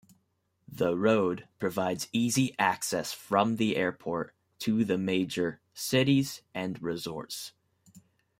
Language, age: English, 19-29